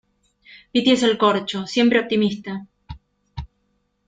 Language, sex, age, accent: Spanish, female, 40-49, Rioplatense: Argentina, Uruguay, este de Bolivia, Paraguay